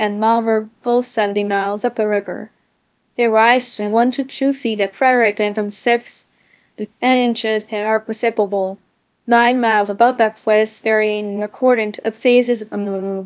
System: TTS, VITS